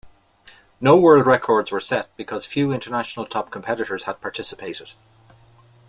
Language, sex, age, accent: English, male, 50-59, Irish English